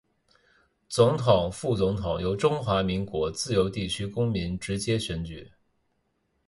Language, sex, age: Chinese, male, 19-29